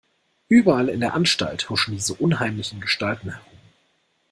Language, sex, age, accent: German, male, 19-29, Deutschland Deutsch